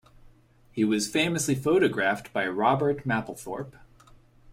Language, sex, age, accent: English, male, 30-39, United States English